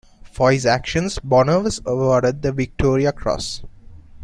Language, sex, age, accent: English, male, 19-29, England English